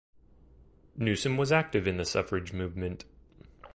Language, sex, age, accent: English, male, 30-39, United States English